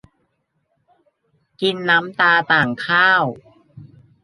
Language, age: Thai, 19-29